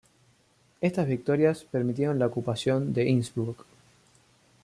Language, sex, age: Spanish, male, under 19